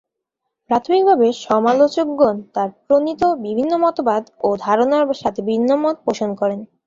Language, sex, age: Bengali, female, 30-39